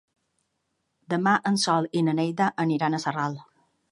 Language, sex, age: Catalan, female, 50-59